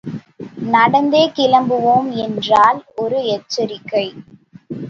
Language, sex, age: Tamil, female, under 19